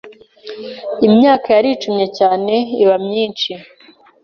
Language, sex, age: Kinyarwanda, female, 19-29